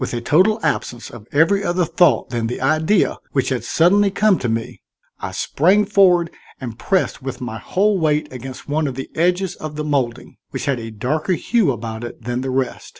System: none